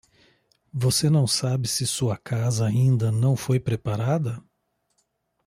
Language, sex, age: Portuguese, male, 50-59